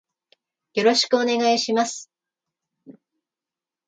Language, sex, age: Japanese, female, 40-49